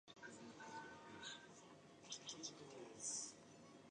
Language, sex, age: English, female, 19-29